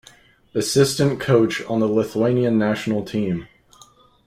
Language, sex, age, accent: English, male, 19-29, United States English